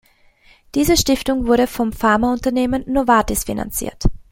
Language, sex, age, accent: German, female, 30-39, Österreichisches Deutsch